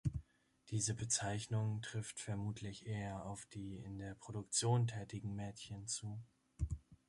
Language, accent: German, Deutschland Deutsch